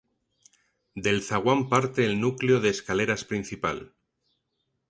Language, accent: Spanish, España: Centro-Sur peninsular (Madrid, Toledo, Castilla-La Mancha)